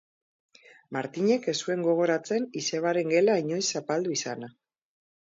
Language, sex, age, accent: Basque, female, 30-39, Mendebalekoa (Araba, Bizkaia, Gipuzkoako mendebaleko herri batzuk)